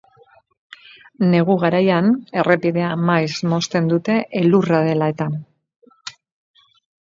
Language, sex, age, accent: Basque, female, 50-59, Mendebalekoa (Araba, Bizkaia, Gipuzkoako mendebaleko herri batzuk)